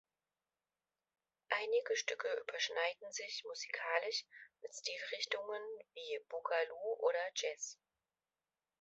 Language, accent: German, Deutschland Deutsch